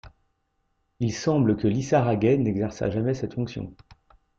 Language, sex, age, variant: French, male, 40-49, Français de métropole